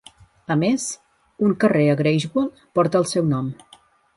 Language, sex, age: Catalan, female, 50-59